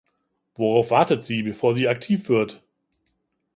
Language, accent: German, Deutschland Deutsch